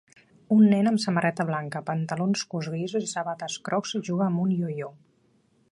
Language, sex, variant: Catalan, female, Septentrional